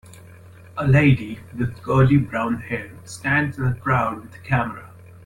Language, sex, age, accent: English, male, 19-29, India and South Asia (India, Pakistan, Sri Lanka)